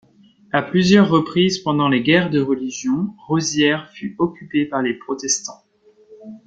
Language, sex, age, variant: French, male, 19-29, Français de métropole